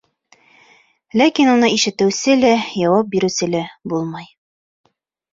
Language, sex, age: Bashkir, female, 19-29